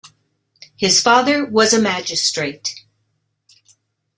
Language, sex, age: English, female, 60-69